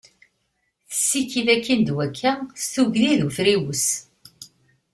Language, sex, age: Kabyle, female, 40-49